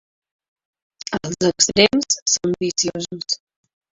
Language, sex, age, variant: Catalan, female, under 19, Central